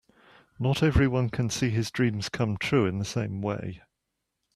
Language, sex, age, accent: English, male, 50-59, England English